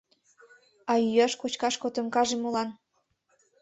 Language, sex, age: Mari, female, under 19